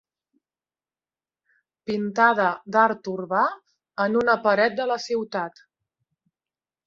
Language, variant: Catalan, Central